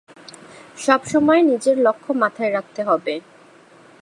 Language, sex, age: Bengali, female, 19-29